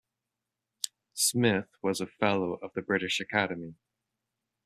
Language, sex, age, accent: English, male, 40-49, United States English